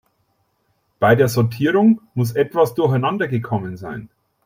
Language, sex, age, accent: German, male, 40-49, Deutschland Deutsch